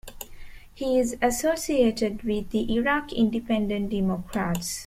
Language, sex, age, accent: English, female, 19-29, India and South Asia (India, Pakistan, Sri Lanka)